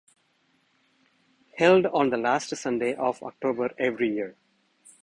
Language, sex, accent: English, male, India and South Asia (India, Pakistan, Sri Lanka)